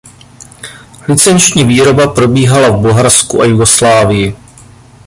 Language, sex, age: Czech, male, 40-49